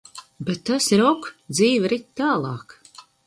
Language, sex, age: Latvian, female, 50-59